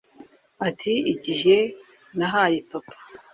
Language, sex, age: Kinyarwanda, female, 30-39